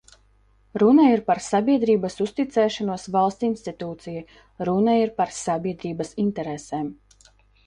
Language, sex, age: Latvian, female, 19-29